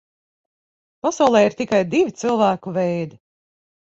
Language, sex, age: Latvian, female, 50-59